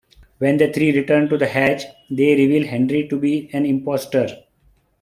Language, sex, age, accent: English, male, 30-39, India and South Asia (India, Pakistan, Sri Lanka)